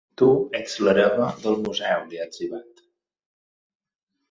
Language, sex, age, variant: Catalan, male, 40-49, Balear